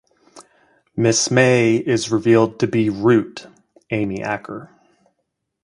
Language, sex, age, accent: English, male, 30-39, United States English